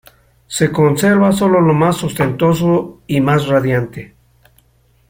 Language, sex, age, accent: Spanish, male, 70-79, México